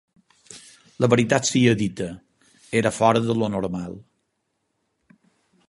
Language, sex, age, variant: Catalan, male, 60-69, Balear